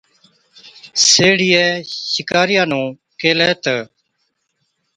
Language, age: Od, 40-49